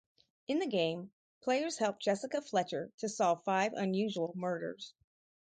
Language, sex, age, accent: English, female, 50-59, United States English